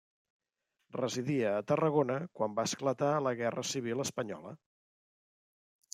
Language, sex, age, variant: Catalan, male, 50-59, Central